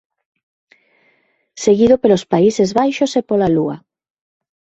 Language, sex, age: Galician, female, 30-39